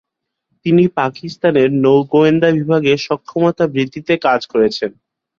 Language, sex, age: Bengali, male, under 19